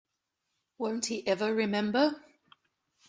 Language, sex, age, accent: English, female, 30-39, Southern African (South Africa, Zimbabwe, Namibia)